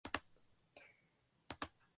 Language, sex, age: Japanese, female, 19-29